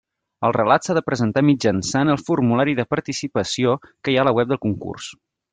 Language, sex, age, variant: Catalan, male, 30-39, Central